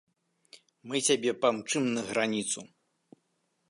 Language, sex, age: Belarusian, male, 40-49